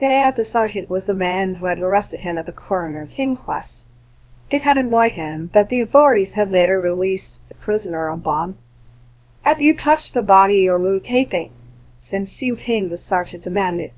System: TTS, VITS